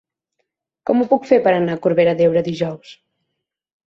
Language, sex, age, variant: Catalan, female, 19-29, Central